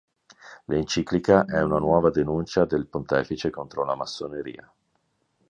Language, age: Italian, 50-59